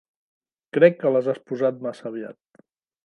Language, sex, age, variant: Catalan, male, 60-69, Central